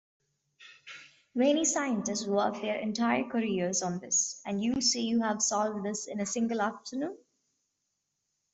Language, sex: English, female